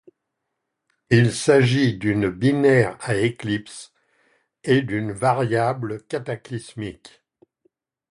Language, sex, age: French, male, 70-79